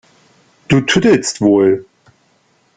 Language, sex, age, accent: German, male, 40-49, Deutschland Deutsch